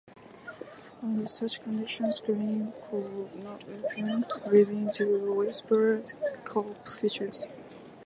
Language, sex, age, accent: English, female, 19-29, Irish English